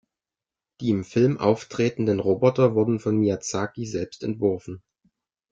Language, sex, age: German, male, 19-29